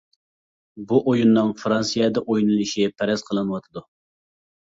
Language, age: Uyghur, 19-29